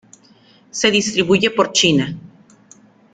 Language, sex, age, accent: Spanish, female, 30-39, México